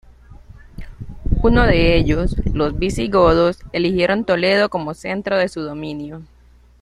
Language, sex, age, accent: Spanish, female, 19-29, Caribe: Cuba, Venezuela, Puerto Rico, República Dominicana, Panamá, Colombia caribeña, México caribeño, Costa del golfo de México